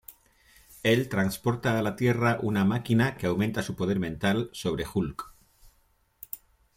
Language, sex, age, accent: Spanish, male, 50-59, España: Centro-Sur peninsular (Madrid, Toledo, Castilla-La Mancha)